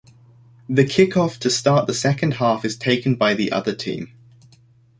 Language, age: English, 19-29